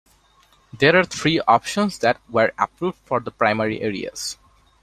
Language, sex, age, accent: English, male, 19-29, India and South Asia (India, Pakistan, Sri Lanka)